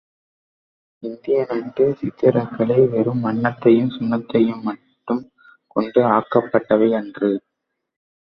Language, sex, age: Tamil, male, 19-29